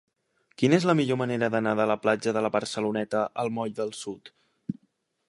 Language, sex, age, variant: Catalan, male, 19-29, Central